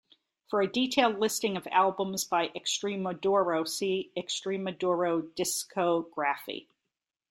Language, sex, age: English, female, 50-59